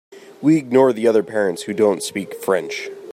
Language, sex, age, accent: English, male, 19-29, United States English